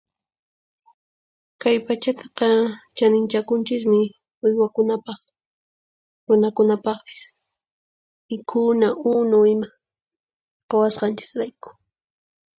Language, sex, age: Puno Quechua, female, 19-29